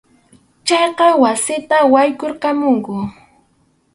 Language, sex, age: Arequipa-La Unión Quechua, female, 19-29